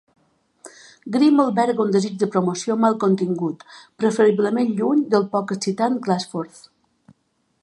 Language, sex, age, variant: Catalan, female, 50-59, Balear